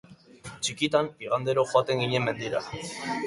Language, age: Basque, under 19